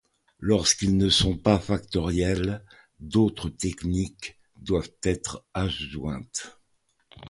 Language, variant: French, Français de métropole